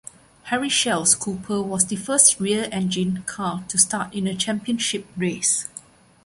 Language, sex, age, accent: English, female, 30-39, Malaysian English